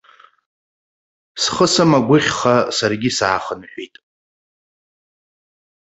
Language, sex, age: Abkhazian, male, 30-39